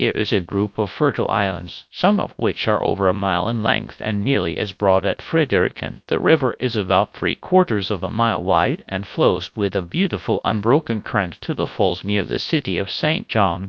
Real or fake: fake